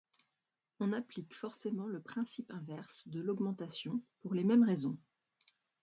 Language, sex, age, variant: French, female, 40-49, Français de métropole